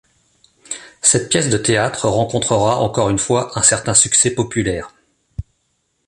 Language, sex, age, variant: French, male, 40-49, Français de métropole